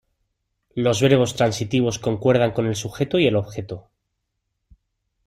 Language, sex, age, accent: Spanish, male, 30-39, España: Sur peninsular (Andalucia, Extremadura, Murcia)